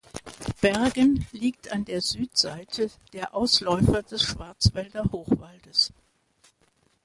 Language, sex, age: German, female, 70-79